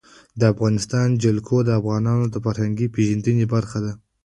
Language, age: Pashto, under 19